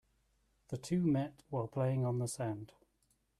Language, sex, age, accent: English, male, 30-39, Welsh English